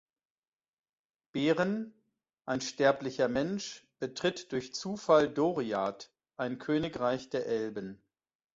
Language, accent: German, Deutschland Deutsch